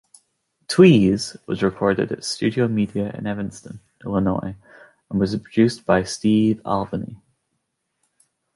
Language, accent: English, Scottish English